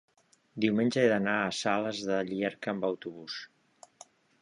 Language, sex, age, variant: Catalan, male, 50-59, Central